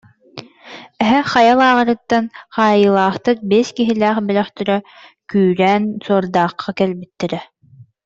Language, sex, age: Yakut, female, under 19